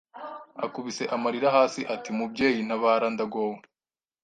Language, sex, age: Kinyarwanda, male, 19-29